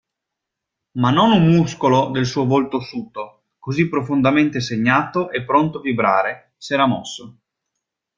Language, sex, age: Italian, male, 30-39